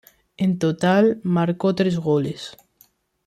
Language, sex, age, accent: Spanish, male, under 19, España: Centro-Sur peninsular (Madrid, Toledo, Castilla-La Mancha)